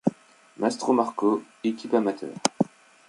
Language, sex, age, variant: French, male, 30-39, Français de métropole